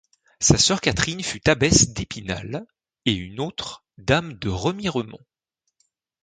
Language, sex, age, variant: French, male, 19-29, Français de métropole